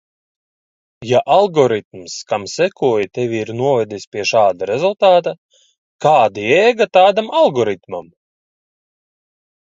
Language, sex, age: Latvian, male, 30-39